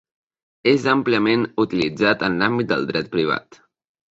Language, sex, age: Catalan, male, under 19